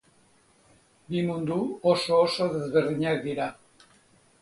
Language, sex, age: Basque, male, 60-69